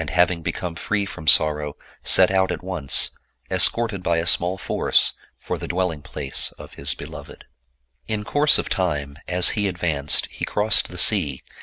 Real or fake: real